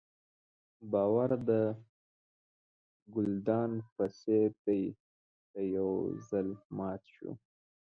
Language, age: Pashto, 19-29